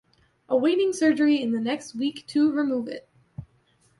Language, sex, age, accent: English, female, 19-29, United States English